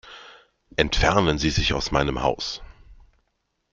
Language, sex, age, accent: German, male, 30-39, Deutschland Deutsch